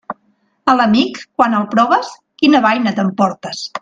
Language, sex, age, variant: Catalan, female, 40-49, Nord-Occidental